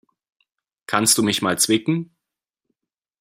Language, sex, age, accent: German, male, 30-39, Deutschland Deutsch